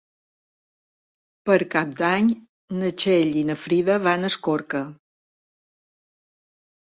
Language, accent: Catalan, mallorquí